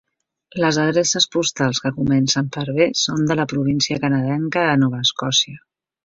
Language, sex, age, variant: Catalan, female, 40-49, Central